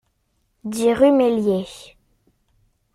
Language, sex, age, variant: French, male, 40-49, Français de métropole